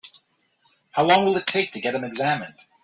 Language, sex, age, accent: English, male, 40-49, United States English